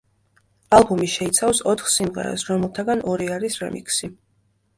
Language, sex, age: Georgian, female, 19-29